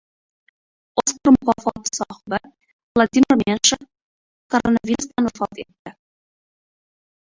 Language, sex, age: Uzbek, female, 19-29